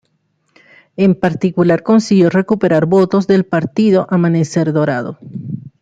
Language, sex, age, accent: Spanish, female, 30-39, Caribe: Cuba, Venezuela, Puerto Rico, República Dominicana, Panamá, Colombia caribeña, México caribeño, Costa del golfo de México